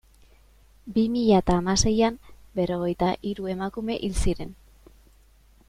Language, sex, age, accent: Basque, female, 19-29, Mendebalekoa (Araba, Bizkaia, Gipuzkoako mendebaleko herri batzuk)